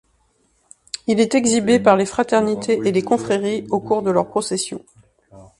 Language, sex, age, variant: French, female, 30-39, Français de métropole